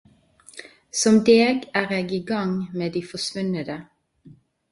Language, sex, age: Norwegian Nynorsk, female, 30-39